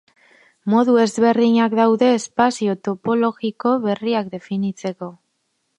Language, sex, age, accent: Basque, female, 19-29, Mendebalekoa (Araba, Bizkaia, Gipuzkoako mendebaleko herri batzuk)